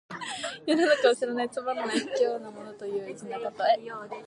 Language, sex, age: Japanese, female, 19-29